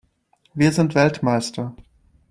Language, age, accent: German, 19-29, Deutschland Deutsch